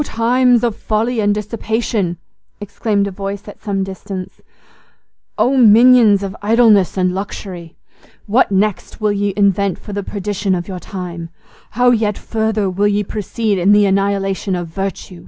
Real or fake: real